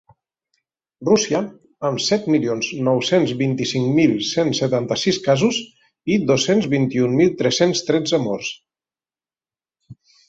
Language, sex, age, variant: Catalan, male, 40-49, Central